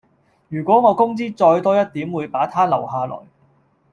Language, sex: Cantonese, male